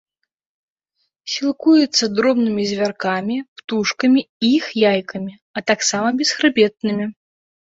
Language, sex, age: Belarusian, female, 30-39